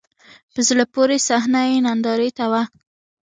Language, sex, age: Pashto, female, 19-29